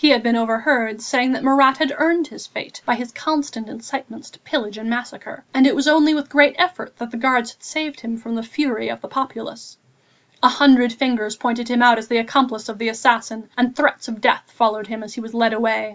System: none